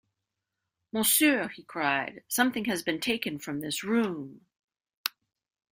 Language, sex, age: English, female, 50-59